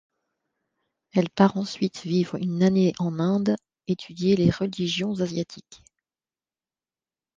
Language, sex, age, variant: French, female, 40-49, Français de métropole